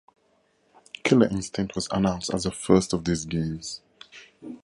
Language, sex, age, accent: English, male, 30-39, Southern African (South Africa, Zimbabwe, Namibia)